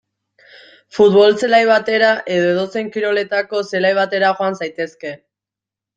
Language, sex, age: Basque, female, 19-29